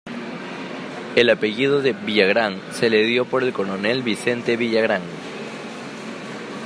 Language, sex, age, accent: Spanish, male, 19-29, Andino-Pacífico: Colombia, Perú, Ecuador, oeste de Bolivia y Venezuela andina